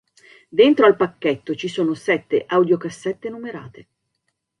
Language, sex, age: Italian, female, 40-49